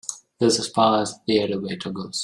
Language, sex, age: English, male, 30-39